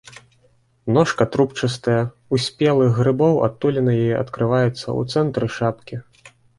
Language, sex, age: Belarusian, male, 30-39